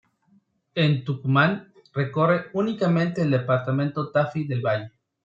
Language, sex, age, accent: Spanish, male, 30-39, México